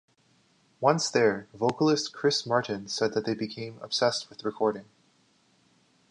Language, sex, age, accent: English, male, 19-29, Canadian English